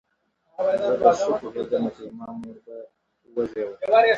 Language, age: Pashto, 30-39